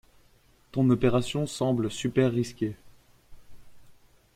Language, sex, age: French, male, 19-29